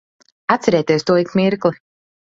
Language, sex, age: Latvian, female, 19-29